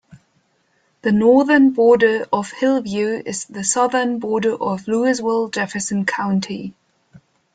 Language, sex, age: English, female, 19-29